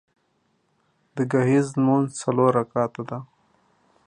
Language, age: Pashto, 30-39